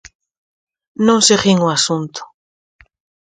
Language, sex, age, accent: Galician, female, 30-39, Central (gheada); Normativo (estándar)